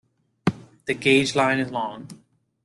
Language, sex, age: English, male, 19-29